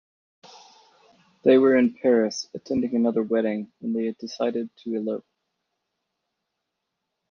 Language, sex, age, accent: English, male, 30-39, United States English